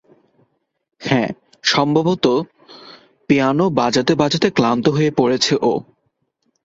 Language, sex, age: Bengali, male, 19-29